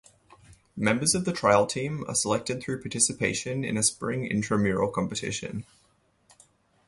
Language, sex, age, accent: English, male, 19-29, Australian English